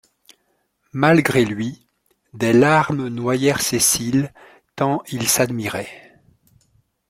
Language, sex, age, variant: French, male, 40-49, Français de métropole